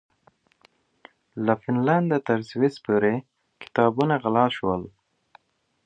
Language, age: Pashto, 19-29